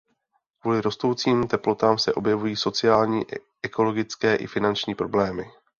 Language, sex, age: Czech, male, 30-39